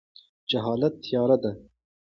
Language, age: Pashto, 19-29